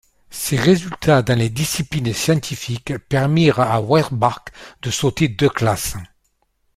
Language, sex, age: French, male, 70-79